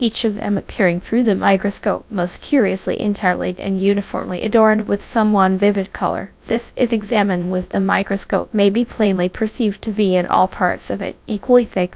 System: TTS, GradTTS